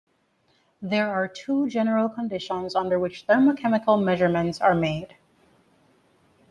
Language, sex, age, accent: English, female, 19-29, West Indies and Bermuda (Bahamas, Bermuda, Jamaica, Trinidad)